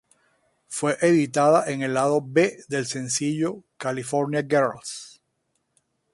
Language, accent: Spanish, Caribe: Cuba, Venezuela, Puerto Rico, República Dominicana, Panamá, Colombia caribeña, México caribeño, Costa del golfo de México